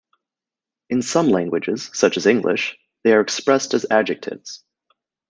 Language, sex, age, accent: English, male, 30-39, United States English